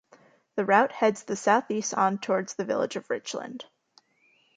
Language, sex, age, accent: English, female, 19-29, United States English